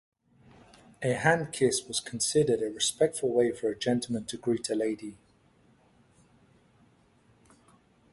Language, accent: English, England English